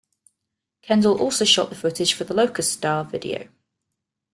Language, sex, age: English, female, 30-39